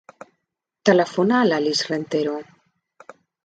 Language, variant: Catalan, Central